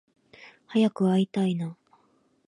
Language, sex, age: Japanese, female, 19-29